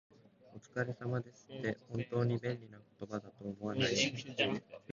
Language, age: Japanese, under 19